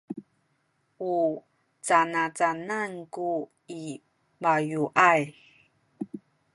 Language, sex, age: Sakizaya, female, 30-39